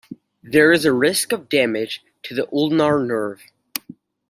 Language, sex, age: English, male, 19-29